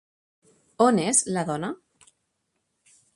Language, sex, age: Catalan, female, 30-39